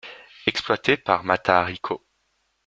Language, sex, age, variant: French, male, under 19, Français de métropole